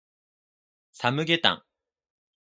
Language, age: Japanese, 19-29